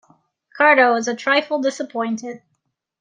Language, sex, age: English, female, 30-39